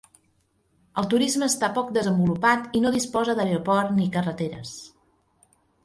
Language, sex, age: Catalan, female, 50-59